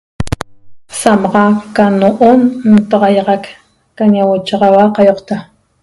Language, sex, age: Toba, female, 40-49